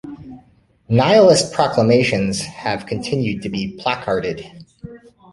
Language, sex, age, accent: English, male, 30-39, United States English